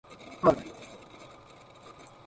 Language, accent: English, United States English